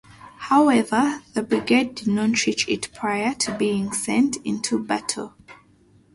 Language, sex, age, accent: English, female, 30-39, England English